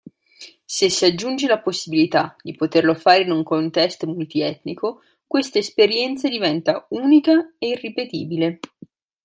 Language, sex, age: Italian, female, 19-29